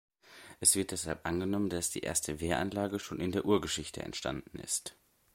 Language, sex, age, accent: German, male, under 19, Deutschland Deutsch